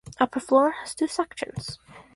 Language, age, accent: English, under 19, Canadian English